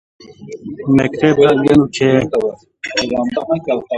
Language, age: Zaza, 30-39